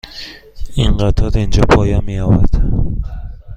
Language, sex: Persian, male